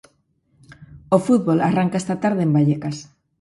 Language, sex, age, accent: Galician, female, 40-49, Normativo (estándar)